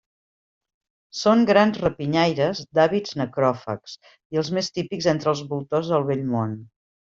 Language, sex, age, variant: Catalan, female, 50-59, Central